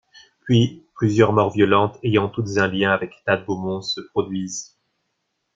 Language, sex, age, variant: French, male, 19-29, Français de métropole